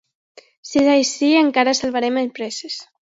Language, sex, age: Catalan, female, under 19